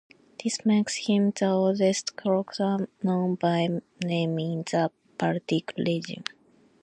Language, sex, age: English, female, 19-29